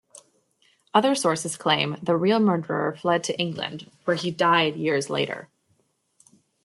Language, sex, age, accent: English, female, 19-29, United States English